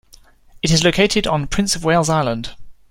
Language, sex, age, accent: English, male, 30-39, England English